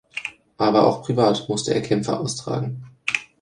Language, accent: German, Deutschland Deutsch